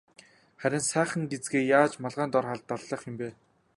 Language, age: Mongolian, 19-29